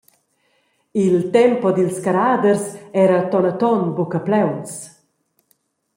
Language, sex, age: Romansh, female, 40-49